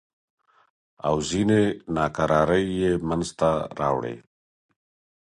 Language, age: Pashto, 40-49